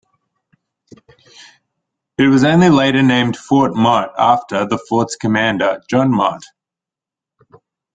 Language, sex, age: English, male, 19-29